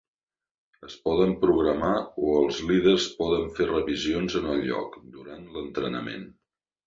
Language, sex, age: Catalan, male, 50-59